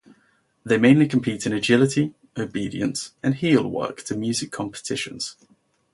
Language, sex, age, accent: English, male, 19-29, England English